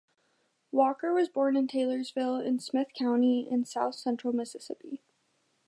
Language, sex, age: English, female, 19-29